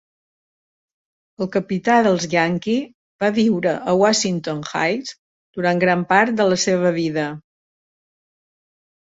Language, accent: Catalan, mallorquí